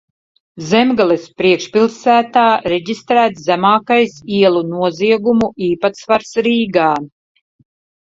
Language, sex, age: Latvian, female, 50-59